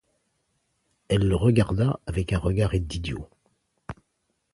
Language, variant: French, Français de métropole